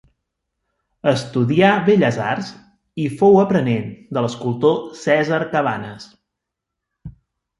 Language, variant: Catalan, Central